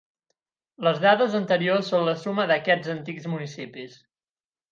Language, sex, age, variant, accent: Catalan, male, 19-29, Central, central